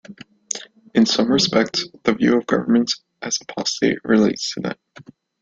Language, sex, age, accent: English, male, 19-29, United States English